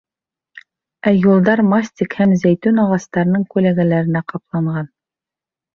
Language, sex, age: Bashkir, female, 40-49